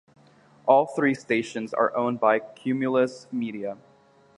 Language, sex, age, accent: English, male, 19-29, United States English